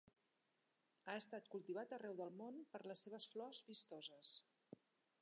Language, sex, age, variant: Catalan, female, 40-49, Central